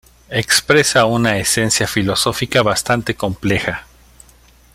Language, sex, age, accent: Spanish, male, 40-49, México